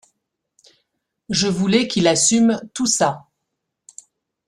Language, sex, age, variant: French, female, 50-59, Français de métropole